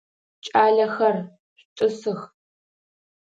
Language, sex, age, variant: Adyghe, female, 19-29, Адыгабзэ (Кирил, пстэумэ зэдыряе)